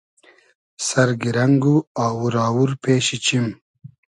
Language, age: Hazaragi, 19-29